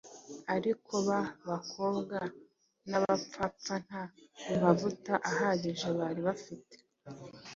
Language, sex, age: Kinyarwanda, female, 19-29